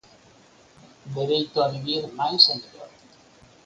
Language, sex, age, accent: Galician, male, 50-59, Normativo (estándar)